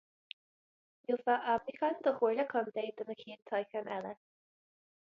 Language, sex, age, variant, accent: Irish, female, 19-29, Gaeilge Uladh, Cainteoir líofa, ní ó dhúchas